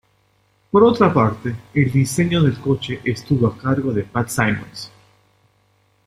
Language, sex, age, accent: Spanish, male, 40-49, México